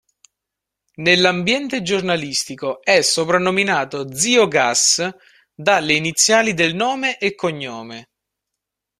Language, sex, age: Italian, male, 19-29